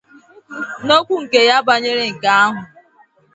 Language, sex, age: Igbo, female, 19-29